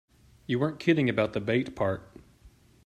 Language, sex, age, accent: English, male, 30-39, United States English